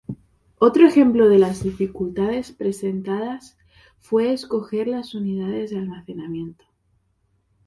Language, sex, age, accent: Spanish, female, under 19, España: Norte peninsular (Asturias, Castilla y León, Cantabria, País Vasco, Navarra, Aragón, La Rioja, Guadalajara, Cuenca)